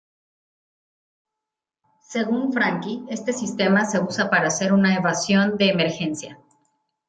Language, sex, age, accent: Spanish, female, 40-49, México